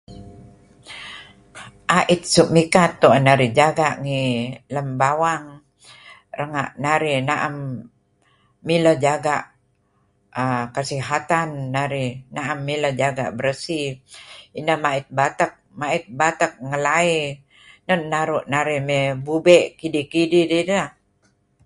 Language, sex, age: Kelabit, female, 70-79